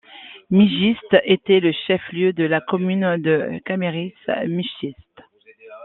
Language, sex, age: French, female, 40-49